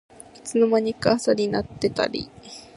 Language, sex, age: Japanese, female, 19-29